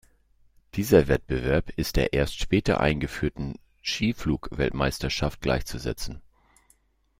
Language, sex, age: German, male, 50-59